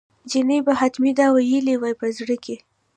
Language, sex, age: Pashto, female, 19-29